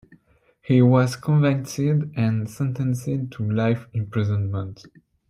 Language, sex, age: English, male, 19-29